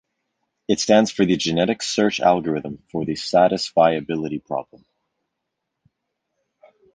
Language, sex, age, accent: English, male, 19-29, Canadian English